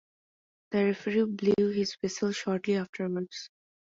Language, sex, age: English, female, 19-29